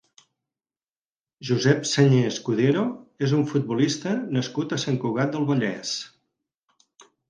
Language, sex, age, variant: Catalan, male, 60-69, Central